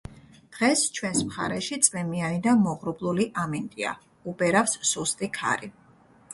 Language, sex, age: Georgian, female, 40-49